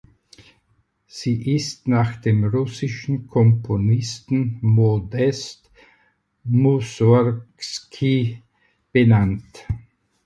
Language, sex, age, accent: German, male, 70-79, Österreichisches Deutsch